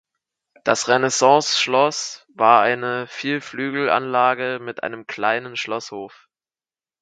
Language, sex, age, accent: German, male, under 19, Deutschland Deutsch